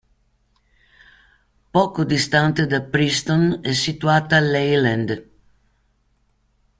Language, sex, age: Italian, female, 60-69